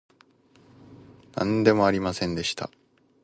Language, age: Japanese, 19-29